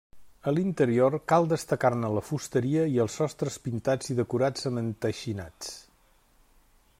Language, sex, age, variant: Catalan, male, 50-59, Central